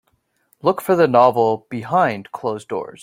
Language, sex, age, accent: English, male, 19-29, United States English